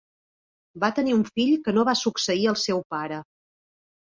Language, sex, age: Catalan, female, 40-49